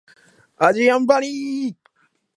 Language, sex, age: Japanese, male, 19-29